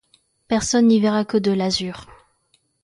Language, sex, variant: French, female, Français de métropole